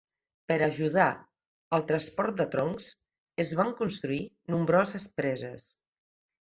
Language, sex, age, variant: Catalan, female, 50-59, Central